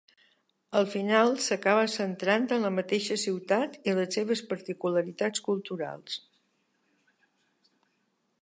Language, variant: Catalan, Balear